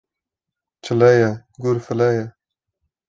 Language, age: Kurdish, 19-29